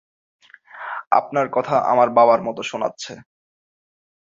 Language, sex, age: Bengali, male, 19-29